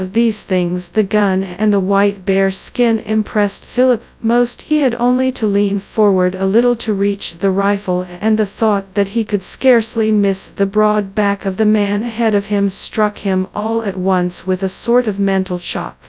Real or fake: fake